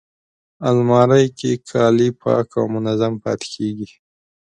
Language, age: Pashto, 19-29